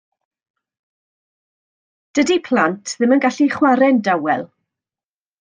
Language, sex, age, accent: Welsh, female, 50-59, Y Deyrnas Unedig Cymraeg